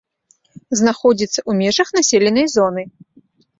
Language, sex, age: Belarusian, female, 19-29